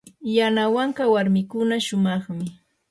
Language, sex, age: Yanahuanca Pasco Quechua, female, 30-39